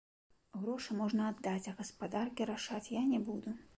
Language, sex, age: Belarusian, female, 30-39